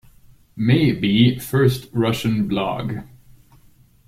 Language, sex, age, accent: English, male, 40-49, United States English